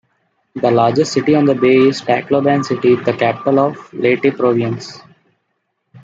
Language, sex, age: English, male, 19-29